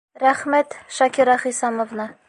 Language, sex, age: Bashkir, female, 30-39